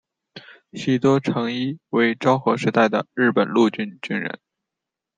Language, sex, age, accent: Chinese, male, 19-29, 出生地：河北省